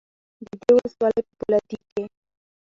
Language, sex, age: Pashto, female, 19-29